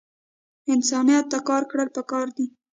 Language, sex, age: Pashto, female, 19-29